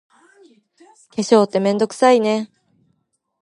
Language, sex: Japanese, female